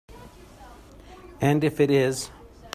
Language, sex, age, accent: English, male, 50-59, Canadian English